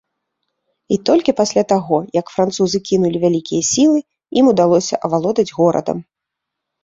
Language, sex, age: Belarusian, female, 30-39